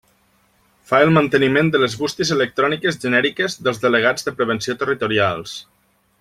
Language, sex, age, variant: Catalan, male, 30-39, Nord-Occidental